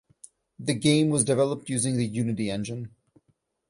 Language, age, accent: English, 19-29, United States English